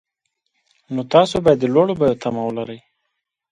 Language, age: Pashto, 30-39